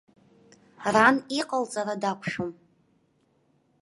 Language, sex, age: Abkhazian, female, under 19